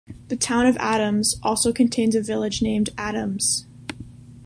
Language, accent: English, United States English